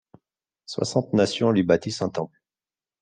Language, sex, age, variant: French, male, 30-39, Français de métropole